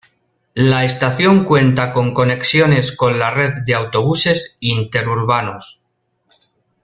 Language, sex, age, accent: Spanish, male, 40-49, España: Centro-Sur peninsular (Madrid, Toledo, Castilla-La Mancha)